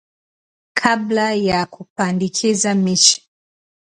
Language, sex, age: English, female, 30-39